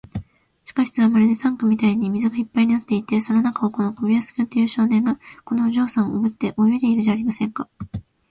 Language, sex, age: Japanese, female, 19-29